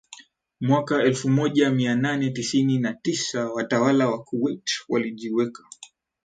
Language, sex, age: Swahili, male, 19-29